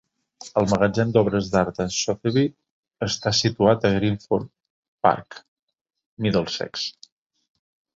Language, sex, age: Catalan, male, 50-59